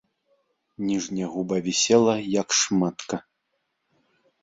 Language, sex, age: Belarusian, male, 30-39